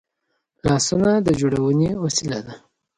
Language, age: Pashto, 30-39